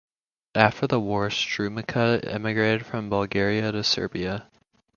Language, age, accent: English, under 19, United States English